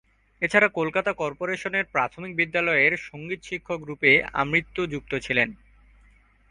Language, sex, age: Bengali, male, 19-29